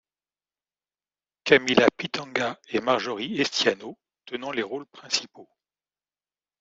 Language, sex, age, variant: French, male, 50-59, Français de métropole